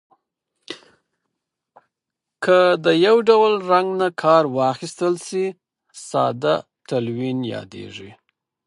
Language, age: Pashto, 30-39